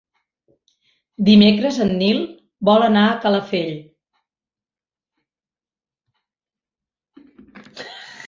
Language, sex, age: Catalan, female, 50-59